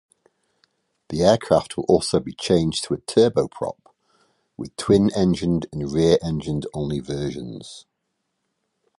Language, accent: English, England English